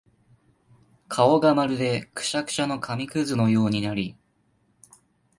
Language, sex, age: Japanese, male, 19-29